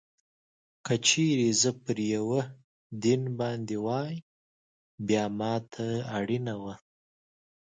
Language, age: Pashto, 19-29